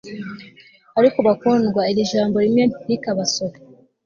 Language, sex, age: Kinyarwanda, female, 19-29